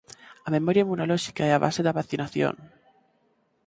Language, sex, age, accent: Galician, male, 19-29, Normativo (estándar)